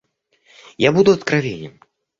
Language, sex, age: Russian, male, under 19